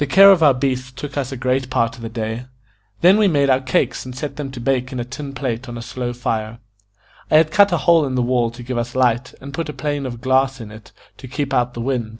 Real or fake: real